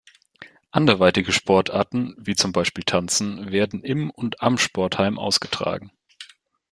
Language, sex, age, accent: German, male, 19-29, Deutschland Deutsch